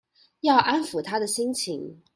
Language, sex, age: Chinese, female, 19-29